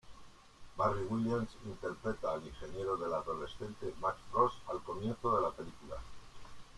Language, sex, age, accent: Spanish, male, 60-69, España: Centro-Sur peninsular (Madrid, Toledo, Castilla-La Mancha)